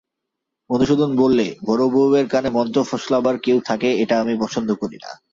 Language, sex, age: Bengali, male, 19-29